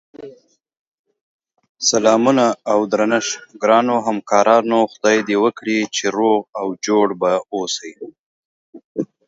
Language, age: Pashto, 30-39